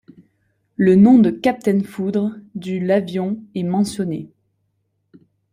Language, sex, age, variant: French, female, 19-29, Français de métropole